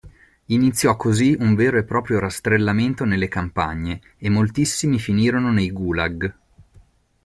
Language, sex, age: Italian, male, 30-39